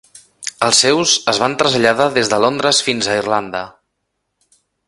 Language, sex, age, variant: Catalan, male, 19-29, Central